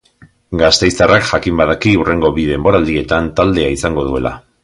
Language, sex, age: Basque, male, 50-59